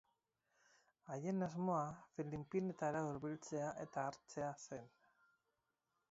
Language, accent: Basque, Mendebalekoa (Araba, Bizkaia, Gipuzkoako mendebaleko herri batzuk)